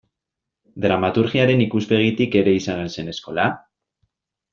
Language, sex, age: Basque, male, 19-29